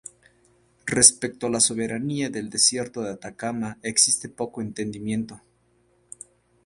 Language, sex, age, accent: Spanish, male, 19-29, México